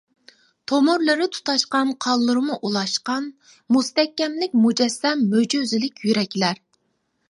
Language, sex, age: Uyghur, female, 30-39